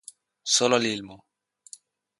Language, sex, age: Spanish, male, 19-29